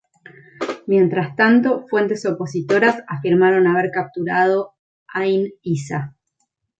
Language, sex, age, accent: Spanish, female, 40-49, Rioplatense: Argentina, Uruguay, este de Bolivia, Paraguay